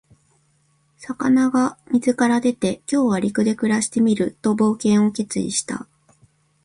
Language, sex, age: Japanese, female, 40-49